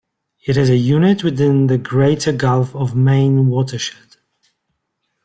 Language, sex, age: English, male, 40-49